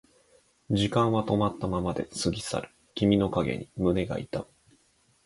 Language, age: Japanese, 30-39